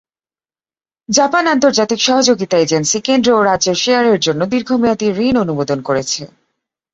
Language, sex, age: Bengali, female, 30-39